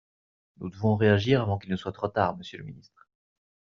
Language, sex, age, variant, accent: French, male, 30-39, Français d'Europe, Français de Belgique